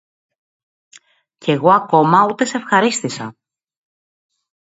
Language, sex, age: Greek, female, 40-49